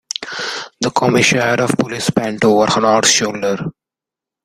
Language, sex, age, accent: English, male, 19-29, India and South Asia (India, Pakistan, Sri Lanka)